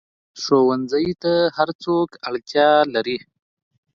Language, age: Pashto, 19-29